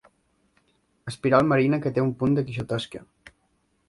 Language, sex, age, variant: Catalan, male, 19-29, Balear